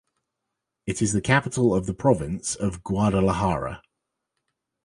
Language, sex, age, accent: English, male, 40-49, England English